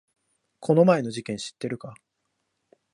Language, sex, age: Japanese, male, 19-29